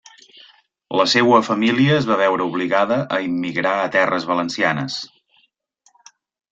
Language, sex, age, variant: Catalan, male, 40-49, Central